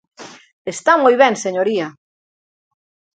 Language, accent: Galician, Normativo (estándar)